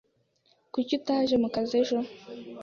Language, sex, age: Kinyarwanda, female, 19-29